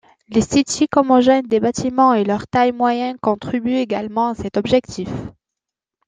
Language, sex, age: French, female, 30-39